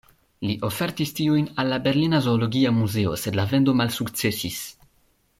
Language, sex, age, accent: Esperanto, male, 19-29, Internacia